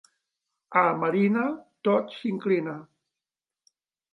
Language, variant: Catalan, Central